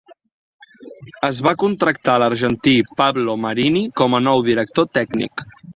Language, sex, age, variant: Catalan, male, 19-29, Central